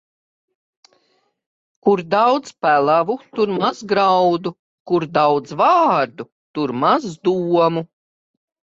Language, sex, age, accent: Latvian, female, 50-59, Vidzemes